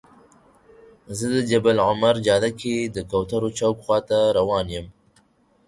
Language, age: Pashto, 19-29